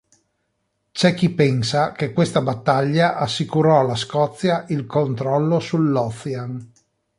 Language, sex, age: Italian, male, 40-49